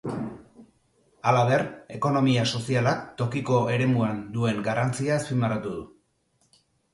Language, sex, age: Basque, male, 40-49